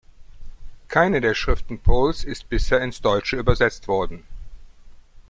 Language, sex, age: German, male, 50-59